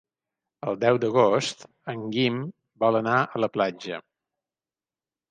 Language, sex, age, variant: Catalan, male, 50-59, Balear